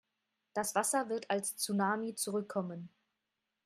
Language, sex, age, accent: German, female, 19-29, Deutschland Deutsch